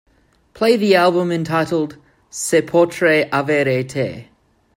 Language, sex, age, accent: English, male, 30-39, Australian English